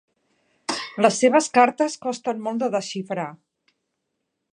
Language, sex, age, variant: Catalan, female, 40-49, Central